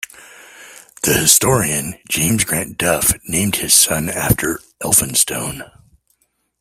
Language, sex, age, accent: English, male, 40-49, United States English